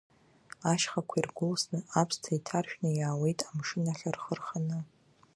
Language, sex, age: Abkhazian, female, under 19